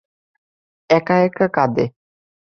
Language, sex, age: Bengali, male, 19-29